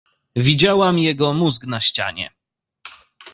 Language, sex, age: Polish, male, 30-39